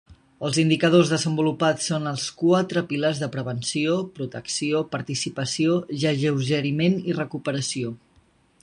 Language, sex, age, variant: Catalan, male, 19-29, Nord-Occidental